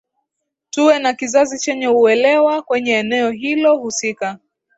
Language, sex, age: Swahili, female, 19-29